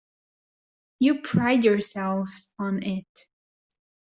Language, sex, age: English, female, 19-29